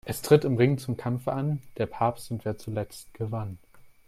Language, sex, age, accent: German, male, under 19, Deutschland Deutsch